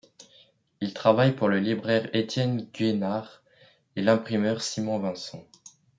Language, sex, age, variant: French, male, under 19, Français de métropole